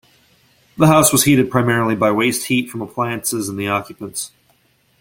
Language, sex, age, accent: English, male, 19-29, United States English